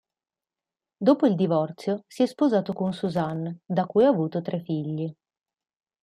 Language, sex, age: Italian, female, 19-29